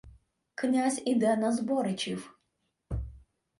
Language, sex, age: Ukrainian, female, 30-39